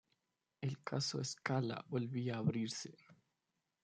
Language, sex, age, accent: Spanish, male, under 19, Andino-Pacífico: Colombia, Perú, Ecuador, oeste de Bolivia y Venezuela andina